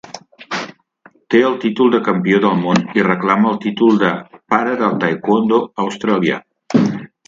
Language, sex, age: Catalan, male, 50-59